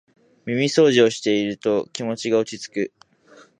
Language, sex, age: Japanese, male, 19-29